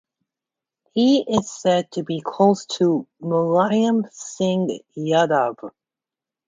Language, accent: English, United States English